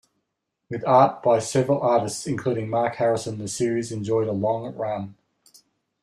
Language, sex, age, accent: English, male, 50-59, Australian English